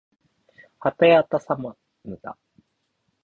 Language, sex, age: Japanese, male, 19-29